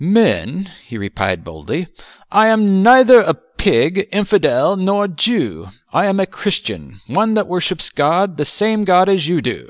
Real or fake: real